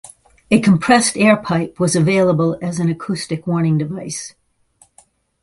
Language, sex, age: English, female, 70-79